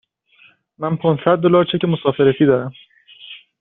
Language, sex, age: Persian, male, under 19